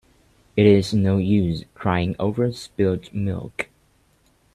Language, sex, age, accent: English, male, 19-29, India and South Asia (India, Pakistan, Sri Lanka)